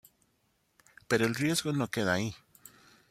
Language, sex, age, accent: Spanish, male, 50-59, México